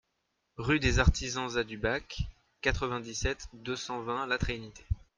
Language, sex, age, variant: French, male, 19-29, Français de métropole